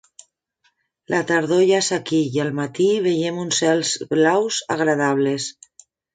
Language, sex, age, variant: Catalan, female, 50-59, Nord-Occidental